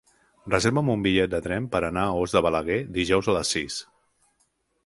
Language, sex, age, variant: Catalan, male, 30-39, Central